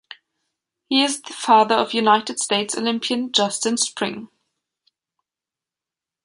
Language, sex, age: English, female, 19-29